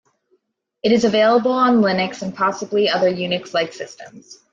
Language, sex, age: English, female, 30-39